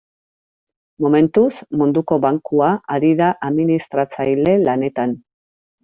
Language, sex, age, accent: Basque, female, 40-49, Erdialdekoa edo Nafarra (Gipuzkoa, Nafarroa)